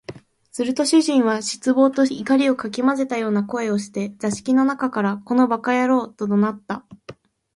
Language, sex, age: Japanese, female, 19-29